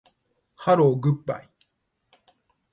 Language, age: Japanese, 40-49